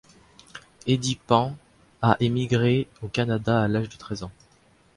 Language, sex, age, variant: French, male, under 19, Français de métropole